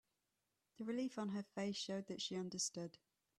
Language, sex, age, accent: English, female, 30-39, England English